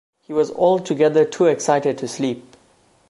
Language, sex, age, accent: English, male, under 19, Southern African (South Africa, Zimbabwe, Namibia)